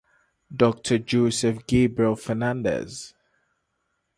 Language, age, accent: English, 19-29, United States English; Southern African (South Africa, Zimbabwe, Namibia)